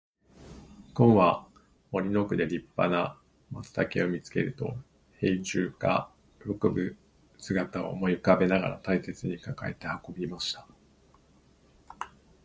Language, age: Japanese, 40-49